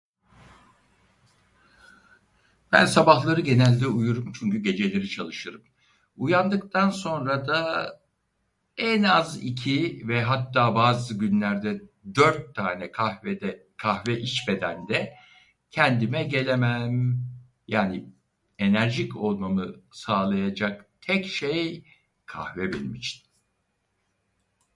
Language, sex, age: Turkish, male, 60-69